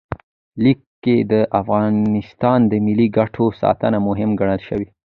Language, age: Pashto, under 19